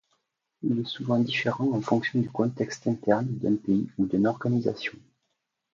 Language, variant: French, Français de métropole